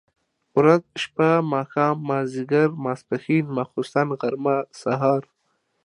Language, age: Pashto, 30-39